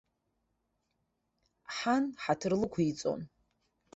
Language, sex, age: Abkhazian, female, 30-39